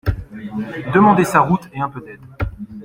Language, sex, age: French, male, 19-29